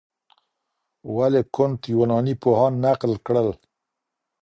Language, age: Pashto, 50-59